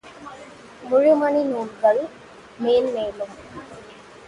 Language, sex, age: Tamil, female, 19-29